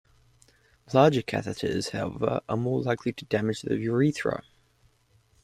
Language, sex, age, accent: English, male, 19-29, Australian English